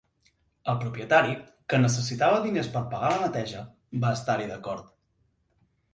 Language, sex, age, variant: Catalan, male, 19-29, Central